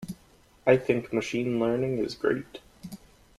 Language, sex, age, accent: English, male, 19-29, United States English